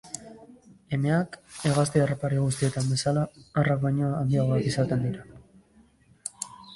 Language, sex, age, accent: Basque, male, 50-59, Mendebalekoa (Araba, Bizkaia, Gipuzkoako mendebaleko herri batzuk)